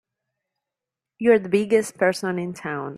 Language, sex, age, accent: English, female, 30-39, Canadian English